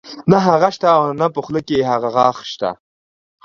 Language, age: Pashto, 30-39